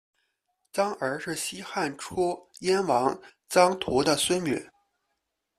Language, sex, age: Chinese, male, 30-39